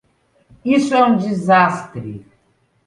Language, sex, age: Portuguese, female, 50-59